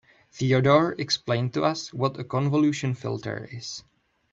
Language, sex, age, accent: English, male, 19-29, England English